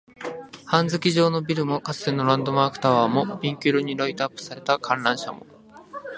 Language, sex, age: Japanese, male, 19-29